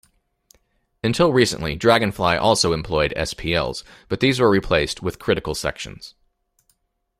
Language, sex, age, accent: English, male, 40-49, United States English